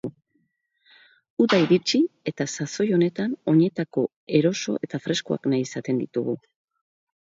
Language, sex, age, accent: Basque, female, 60-69, Mendebalekoa (Araba, Bizkaia, Gipuzkoako mendebaleko herri batzuk)